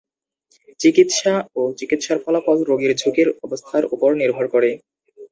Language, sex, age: Bengali, male, 19-29